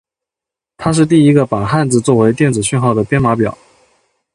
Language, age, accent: Chinese, 19-29, 出生地：江西省